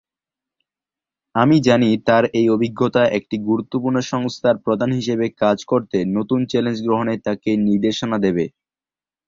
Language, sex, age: Bengali, male, under 19